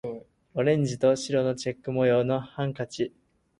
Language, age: Japanese, under 19